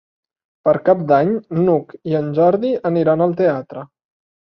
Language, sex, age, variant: Catalan, male, 30-39, Central